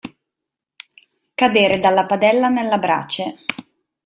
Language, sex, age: Italian, female, 30-39